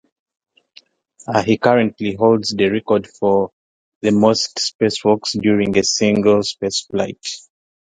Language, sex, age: English, female, 19-29